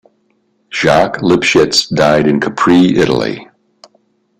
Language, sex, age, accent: English, male, 60-69, United States English